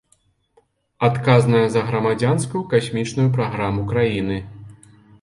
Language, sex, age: Belarusian, male, 40-49